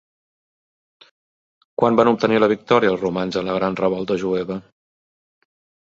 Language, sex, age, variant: Catalan, male, 40-49, Central